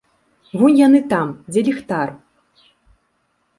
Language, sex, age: Belarusian, female, 30-39